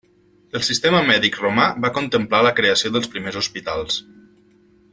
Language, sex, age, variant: Catalan, male, 30-39, Nord-Occidental